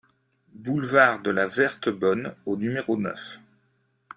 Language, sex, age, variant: French, male, 50-59, Français de métropole